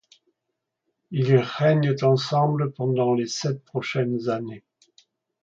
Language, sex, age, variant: French, male, 60-69, Français de métropole